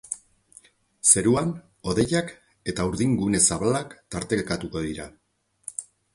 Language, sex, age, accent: Basque, male, 50-59, Mendebalekoa (Araba, Bizkaia, Gipuzkoako mendebaleko herri batzuk)